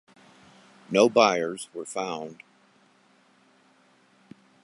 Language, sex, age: English, male, 70-79